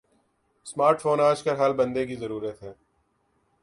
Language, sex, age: Urdu, male, 19-29